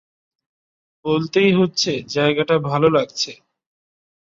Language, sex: Bengali, male